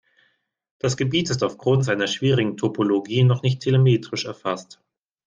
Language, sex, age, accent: German, male, 30-39, Deutschland Deutsch